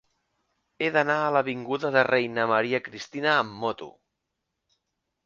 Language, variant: Catalan, Central